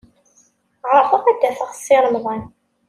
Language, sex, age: Kabyle, female, 19-29